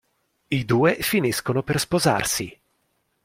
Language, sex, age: Italian, male, 19-29